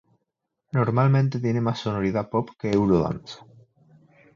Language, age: Spanish, 19-29